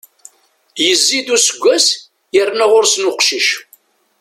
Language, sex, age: Kabyle, female, 60-69